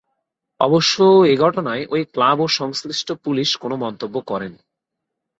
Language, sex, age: Bengali, male, 19-29